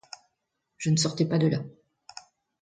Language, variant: French, Français de métropole